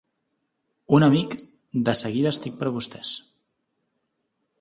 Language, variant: Catalan, Central